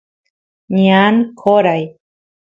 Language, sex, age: Santiago del Estero Quichua, female, 19-29